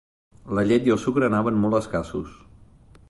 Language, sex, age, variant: Catalan, male, 30-39, Central